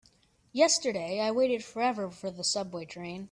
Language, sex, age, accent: English, male, under 19, United States English